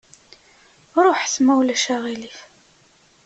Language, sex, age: Kabyle, female, 30-39